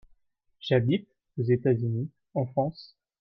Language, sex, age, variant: French, male, 19-29, Français de métropole